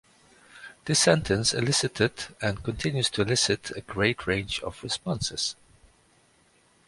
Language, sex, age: English, male, 50-59